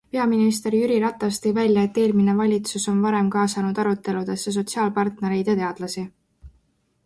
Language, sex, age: Estonian, female, 19-29